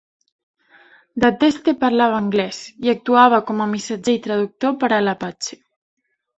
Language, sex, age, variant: Catalan, female, 19-29, Balear